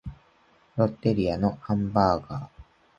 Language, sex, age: Japanese, male, 19-29